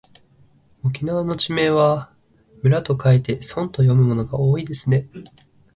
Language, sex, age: Japanese, male, under 19